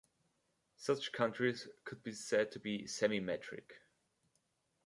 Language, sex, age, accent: English, male, 19-29, United States English